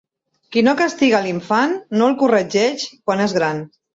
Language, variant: Catalan, Central